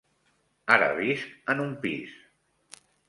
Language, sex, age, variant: Catalan, male, 60-69, Central